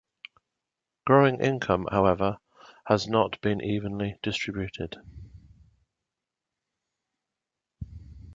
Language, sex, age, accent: English, male, 40-49, England English